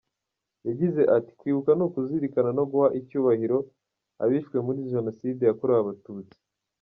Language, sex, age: Kinyarwanda, male, 19-29